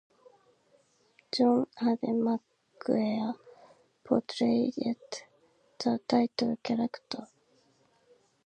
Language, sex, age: English, female, under 19